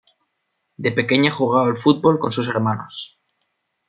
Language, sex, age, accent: Spanish, male, 19-29, España: Norte peninsular (Asturias, Castilla y León, Cantabria, País Vasco, Navarra, Aragón, La Rioja, Guadalajara, Cuenca)